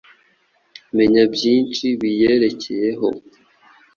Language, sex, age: Kinyarwanda, male, 19-29